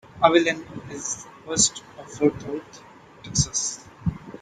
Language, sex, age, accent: English, male, 19-29, India and South Asia (India, Pakistan, Sri Lanka)